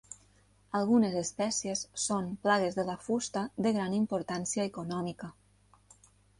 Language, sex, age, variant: Catalan, female, 19-29, Nord-Occidental